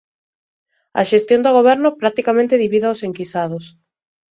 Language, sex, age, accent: Galician, female, 30-39, Central (gheada)